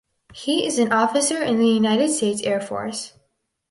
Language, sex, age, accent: English, female, under 19, United States English